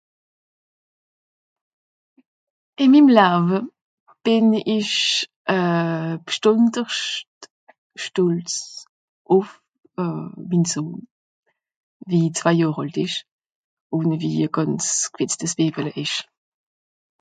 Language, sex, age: Swiss German, female, 30-39